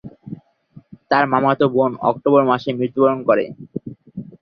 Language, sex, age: Bengali, male, 19-29